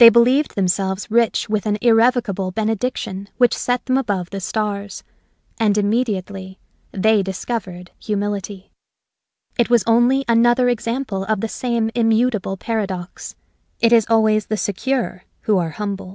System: none